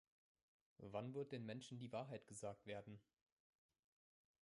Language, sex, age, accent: German, male, 19-29, Deutschland Deutsch